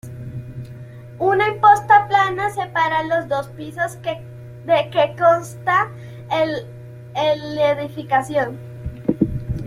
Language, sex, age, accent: Spanish, female, 30-39, Andino-Pacífico: Colombia, Perú, Ecuador, oeste de Bolivia y Venezuela andina